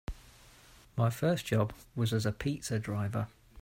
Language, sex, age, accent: English, male, 40-49, England English